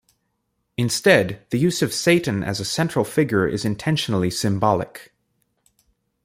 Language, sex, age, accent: English, male, 19-29, United States English